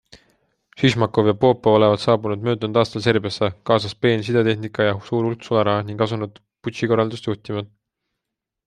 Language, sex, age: Estonian, male, 19-29